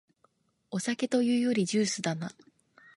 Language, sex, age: Japanese, female, under 19